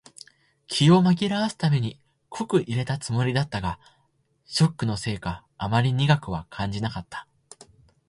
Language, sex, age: Japanese, male, 19-29